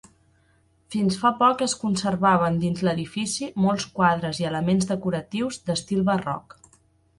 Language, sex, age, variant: Catalan, female, 30-39, Central